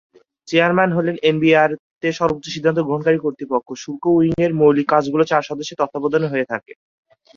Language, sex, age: Bengali, male, 19-29